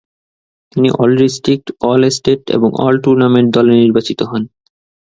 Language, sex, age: Bengali, male, 19-29